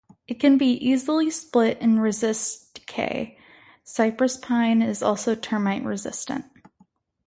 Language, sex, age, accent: English, female, 19-29, United States English